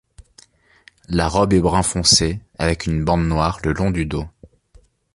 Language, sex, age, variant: French, male, 19-29, Français de métropole